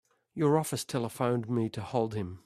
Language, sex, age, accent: English, male, 50-59, Australian English